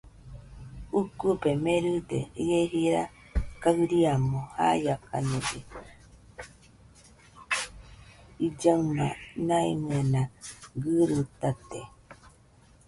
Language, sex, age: Nüpode Huitoto, female, 40-49